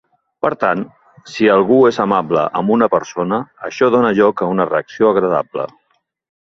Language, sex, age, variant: Catalan, female, 50-59, Central